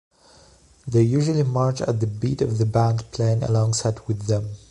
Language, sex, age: English, male, 19-29